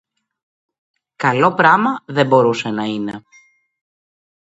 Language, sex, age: Greek, female, 40-49